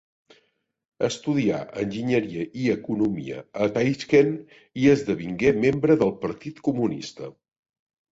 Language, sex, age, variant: Catalan, male, 50-59, Central